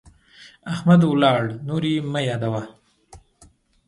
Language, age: Pashto, 19-29